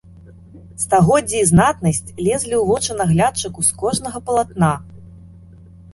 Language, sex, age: Belarusian, female, 30-39